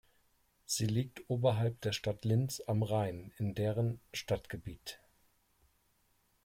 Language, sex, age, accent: German, male, 40-49, Deutschland Deutsch